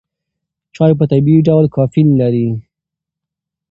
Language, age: Pashto, 19-29